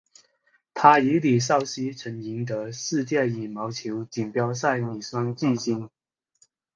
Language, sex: Chinese, male